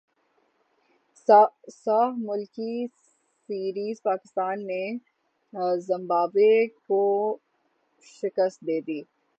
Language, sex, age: Urdu, female, 19-29